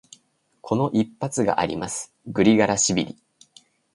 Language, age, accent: Japanese, 19-29, 標準語